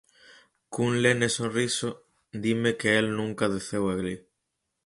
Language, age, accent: Galician, 19-29, Atlántico (seseo e gheada)